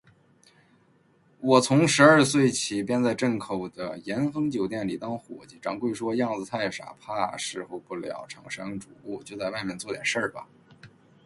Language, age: Chinese, 30-39